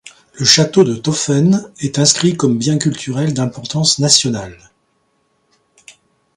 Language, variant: French, Français de métropole